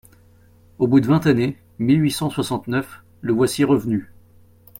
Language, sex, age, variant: French, male, 30-39, Français de métropole